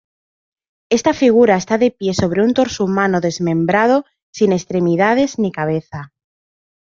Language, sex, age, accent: Spanish, female, 40-49, España: Centro-Sur peninsular (Madrid, Toledo, Castilla-La Mancha)